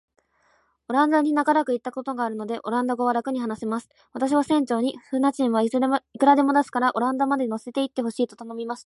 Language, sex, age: Japanese, female, 19-29